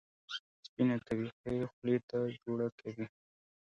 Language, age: Pashto, 19-29